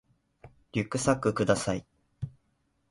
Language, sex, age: Japanese, male, 19-29